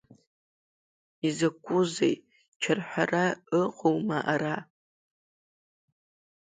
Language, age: Abkhazian, under 19